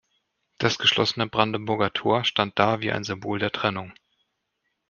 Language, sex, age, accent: German, male, 40-49, Deutschland Deutsch